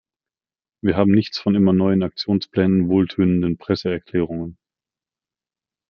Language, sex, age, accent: German, male, 40-49, Deutschland Deutsch